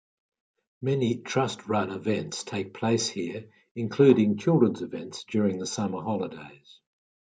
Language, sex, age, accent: English, male, 70-79, Australian English